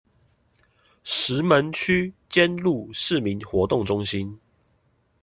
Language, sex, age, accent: Chinese, male, 19-29, 出生地：臺北市